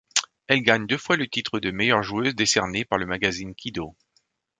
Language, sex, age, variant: French, male, 50-59, Français de métropole